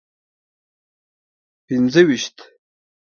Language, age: Pashto, 30-39